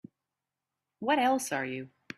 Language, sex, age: English, female, 40-49